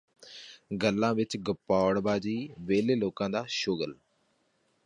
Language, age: Punjabi, 30-39